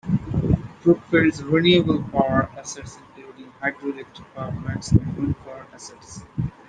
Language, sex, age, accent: English, male, 19-29, India and South Asia (India, Pakistan, Sri Lanka)